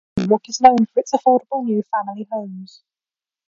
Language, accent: English, England English